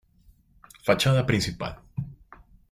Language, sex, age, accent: Spanish, male, 19-29, Andino-Pacífico: Colombia, Perú, Ecuador, oeste de Bolivia y Venezuela andina